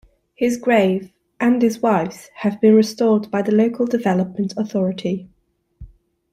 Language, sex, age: English, male, 19-29